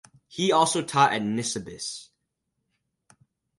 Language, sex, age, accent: English, male, under 19, United States English